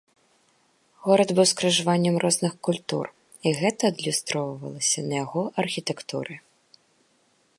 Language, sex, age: Belarusian, female, 19-29